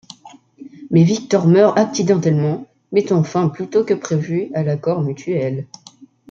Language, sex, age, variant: French, male, under 19, Français de métropole